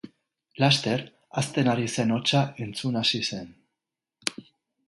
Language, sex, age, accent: Basque, male, 30-39, Mendebalekoa (Araba, Bizkaia, Gipuzkoako mendebaleko herri batzuk)